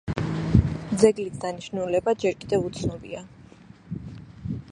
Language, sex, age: Georgian, female, 19-29